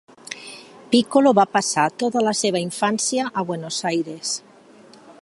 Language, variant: Catalan, Septentrional